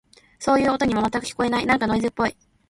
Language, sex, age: Japanese, female, 19-29